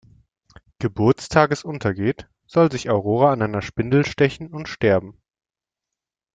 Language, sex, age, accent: German, male, 19-29, Deutschland Deutsch